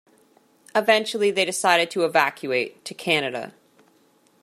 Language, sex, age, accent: English, female, 19-29, Canadian English